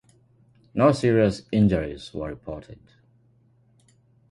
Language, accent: English, Kenyan English